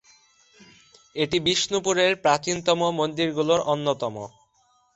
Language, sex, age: Bengali, male, 19-29